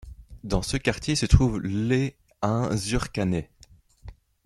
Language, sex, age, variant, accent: French, male, 19-29, Français d'Europe, Français de Belgique